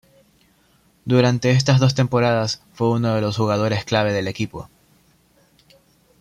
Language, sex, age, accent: Spanish, male, 19-29, Andino-Pacífico: Colombia, Perú, Ecuador, oeste de Bolivia y Venezuela andina